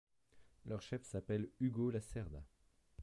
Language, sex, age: French, male, 30-39